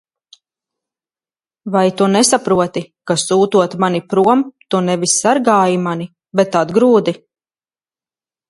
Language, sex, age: Latvian, female, 30-39